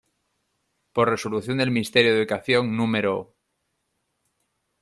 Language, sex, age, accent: Spanish, male, 40-49, España: Norte peninsular (Asturias, Castilla y León, Cantabria, País Vasco, Navarra, Aragón, La Rioja, Guadalajara, Cuenca)